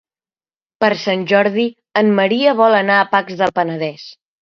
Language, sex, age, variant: Catalan, male, under 19, Central